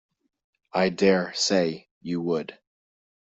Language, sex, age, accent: English, male, 30-39, United States English